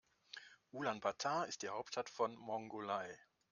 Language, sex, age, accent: German, male, 60-69, Deutschland Deutsch